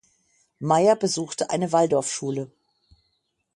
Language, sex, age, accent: German, female, 50-59, Deutschland Deutsch